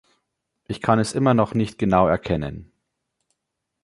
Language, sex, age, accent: German, male, 19-29, Deutschland Deutsch